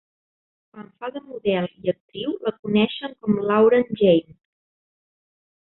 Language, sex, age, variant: Catalan, female, 40-49, Central